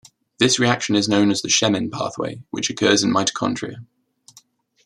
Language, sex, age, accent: English, male, 19-29, England English